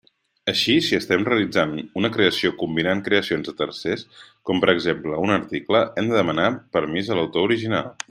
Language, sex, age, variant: Catalan, male, 30-39, Central